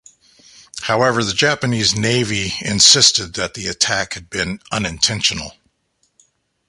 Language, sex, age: English, male, 60-69